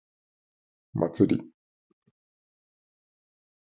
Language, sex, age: Japanese, male, 50-59